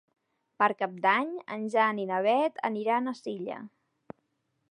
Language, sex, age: Catalan, female, 19-29